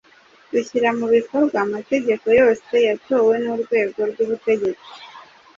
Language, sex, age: Kinyarwanda, female, 30-39